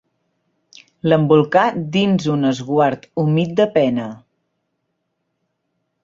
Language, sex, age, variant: Catalan, female, 50-59, Central